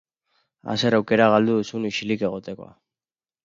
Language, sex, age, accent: Basque, male, under 19, Mendebalekoa (Araba, Bizkaia, Gipuzkoako mendebaleko herri batzuk)